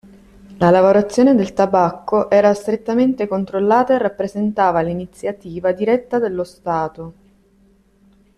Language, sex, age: Italian, female, 30-39